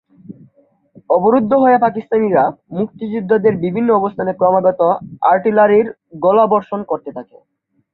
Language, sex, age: Bengali, male, 19-29